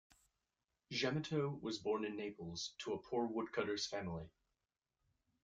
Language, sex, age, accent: English, male, 19-29, United States English